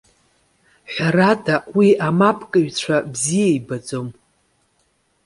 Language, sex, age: Abkhazian, female, 40-49